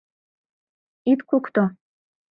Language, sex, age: Mari, female, 19-29